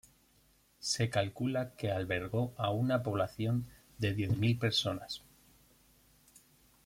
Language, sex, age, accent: Spanish, male, 30-39, España: Norte peninsular (Asturias, Castilla y León, Cantabria, País Vasco, Navarra, Aragón, La Rioja, Guadalajara, Cuenca)